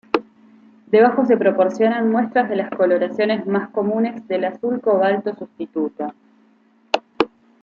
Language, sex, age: Spanish, female, 19-29